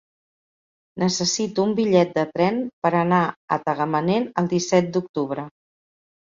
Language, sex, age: Catalan, female, 50-59